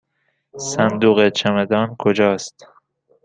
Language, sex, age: Persian, male, 19-29